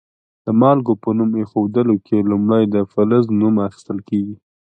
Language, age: Pashto, 19-29